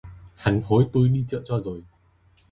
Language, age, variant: Vietnamese, 19-29, Hà Nội